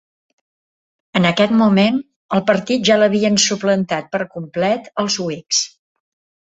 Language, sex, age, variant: Catalan, female, 60-69, Central